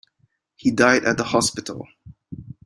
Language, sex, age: English, male, 30-39